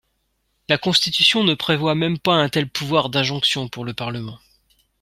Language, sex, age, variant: French, male, 30-39, Français de métropole